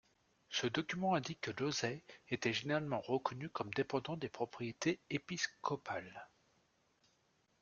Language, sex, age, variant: French, male, 30-39, Français de métropole